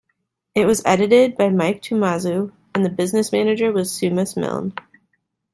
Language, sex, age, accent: English, female, 30-39, United States English